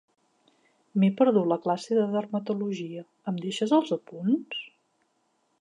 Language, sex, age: Catalan, female, 40-49